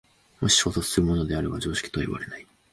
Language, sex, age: Japanese, male, 19-29